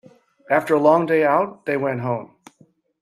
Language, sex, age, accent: English, male, 50-59, United States English